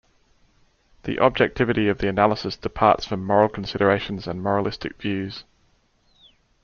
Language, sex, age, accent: English, male, 40-49, Australian English